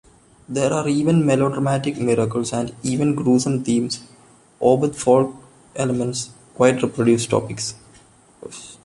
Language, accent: English, India and South Asia (India, Pakistan, Sri Lanka)